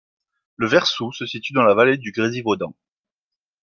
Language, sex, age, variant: French, male, 30-39, Français de métropole